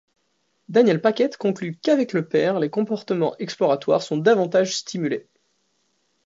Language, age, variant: French, 19-29, Français de métropole